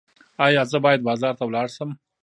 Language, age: Pashto, 40-49